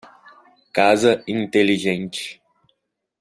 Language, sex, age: Portuguese, male, 19-29